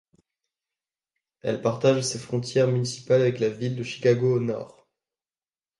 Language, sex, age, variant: French, male, 19-29, Français de métropole